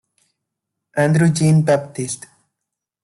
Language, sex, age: Spanish, male, 19-29